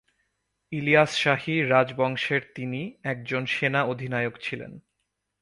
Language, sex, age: Bengali, male, 19-29